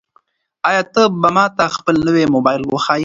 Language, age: Pashto, 19-29